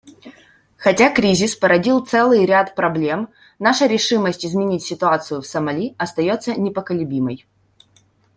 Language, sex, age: Russian, female, 19-29